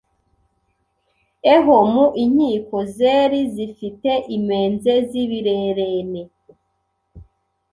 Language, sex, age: Kinyarwanda, female, 30-39